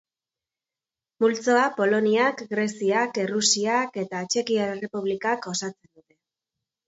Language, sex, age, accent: Basque, female, 40-49, Erdialdekoa edo Nafarra (Gipuzkoa, Nafarroa)